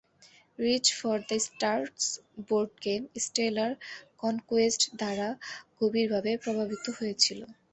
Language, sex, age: Bengali, female, 19-29